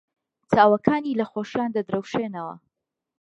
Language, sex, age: Central Kurdish, female, 30-39